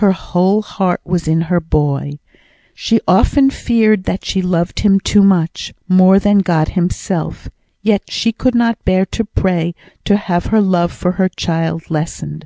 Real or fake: real